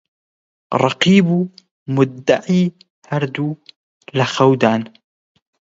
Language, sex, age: Central Kurdish, male, under 19